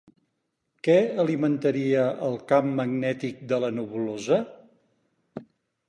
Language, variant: Catalan, Central